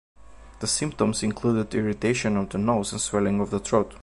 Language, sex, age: English, male, 19-29